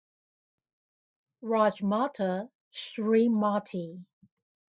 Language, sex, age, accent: English, female, 50-59, United States English